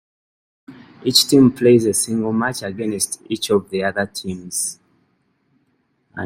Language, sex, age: English, male, 19-29